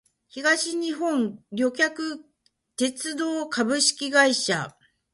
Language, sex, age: Japanese, female, 50-59